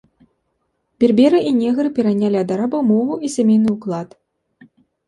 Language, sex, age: Belarusian, female, 19-29